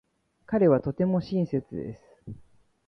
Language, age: Japanese, 19-29